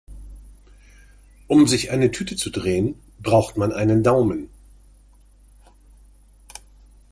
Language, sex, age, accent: German, male, 50-59, Deutschland Deutsch